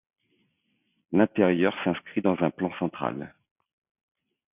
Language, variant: French, Français de métropole